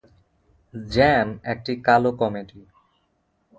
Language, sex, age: Bengali, male, 30-39